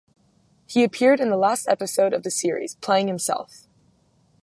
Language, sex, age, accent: English, female, under 19, United States English